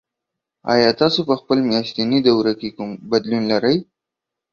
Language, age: Pashto, 19-29